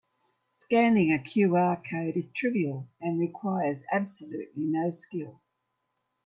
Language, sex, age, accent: English, female, 70-79, Australian English